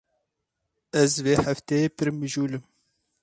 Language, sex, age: Kurdish, male, 30-39